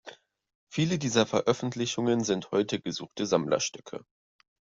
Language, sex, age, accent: German, male, 19-29, Deutschland Deutsch